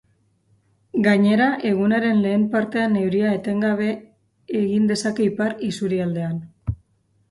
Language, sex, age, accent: Basque, female, 19-29, Mendebalekoa (Araba, Bizkaia, Gipuzkoako mendebaleko herri batzuk)